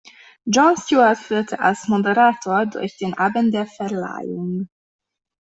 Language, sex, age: German, female, 19-29